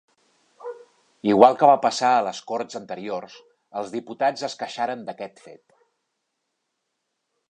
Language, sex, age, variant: Catalan, male, 40-49, Central